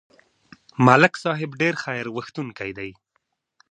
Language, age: Pashto, 19-29